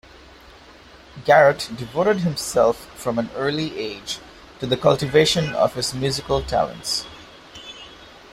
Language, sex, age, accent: English, male, 30-39, India and South Asia (India, Pakistan, Sri Lanka)